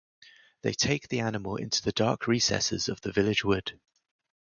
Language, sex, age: English, male, 30-39